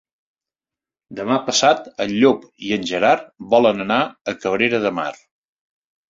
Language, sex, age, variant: Catalan, male, 60-69, Central